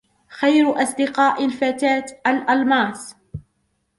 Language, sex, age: Arabic, female, 19-29